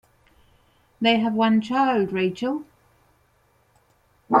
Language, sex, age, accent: English, female, 50-59, England English